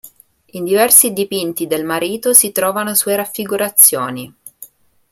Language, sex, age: Italian, female, 19-29